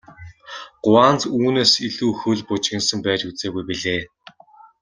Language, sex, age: Mongolian, male, 30-39